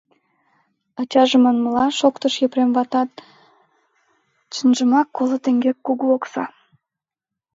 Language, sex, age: Mari, female, under 19